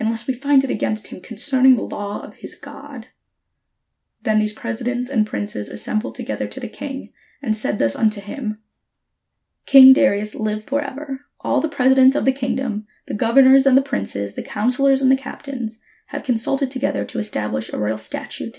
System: none